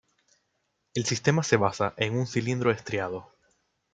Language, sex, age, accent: Spanish, male, 19-29, Caribe: Cuba, Venezuela, Puerto Rico, República Dominicana, Panamá, Colombia caribeña, México caribeño, Costa del golfo de México